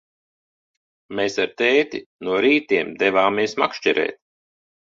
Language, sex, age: Latvian, male, 40-49